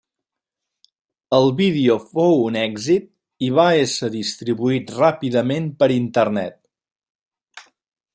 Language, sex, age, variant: Catalan, male, 50-59, Central